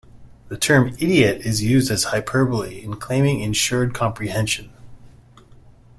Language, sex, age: English, male, 40-49